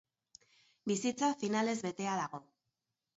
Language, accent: Basque, Erdialdekoa edo Nafarra (Gipuzkoa, Nafarroa)